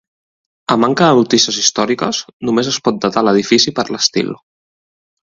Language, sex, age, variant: Catalan, male, 30-39, Central